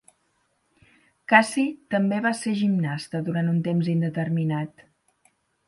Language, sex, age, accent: Catalan, female, 30-39, gironí